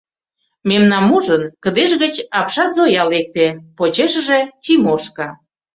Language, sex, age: Mari, female, 40-49